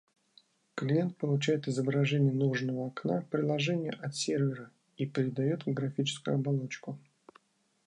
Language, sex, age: Russian, male, 40-49